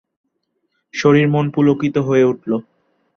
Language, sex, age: Bengali, male, under 19